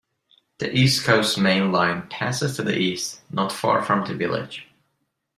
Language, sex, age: English, male, 30-39